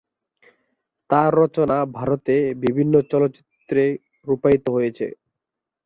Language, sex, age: Bengali, male, 19-29